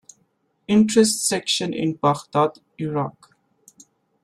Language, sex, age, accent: English, male, 19-29, Southern African (South Africa, Zimbabwe, Namibia)